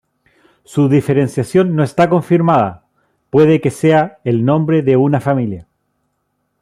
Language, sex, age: Spanish, male, 30-39